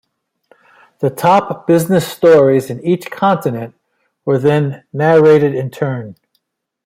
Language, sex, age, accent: English, male, 70-79, United States English